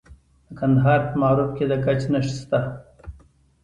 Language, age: Pashto, 40-49